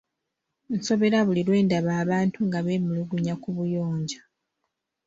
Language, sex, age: Ganda, female, 19-29